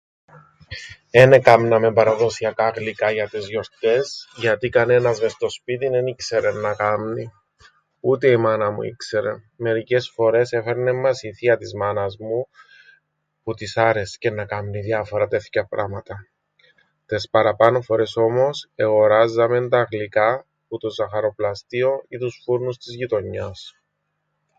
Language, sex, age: Greek, male, 40-49